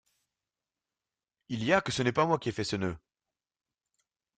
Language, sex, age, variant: French, male, 19-29, Français de métropole